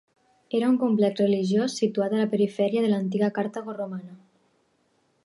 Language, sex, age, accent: Catalan, female, 19-29, Tortosí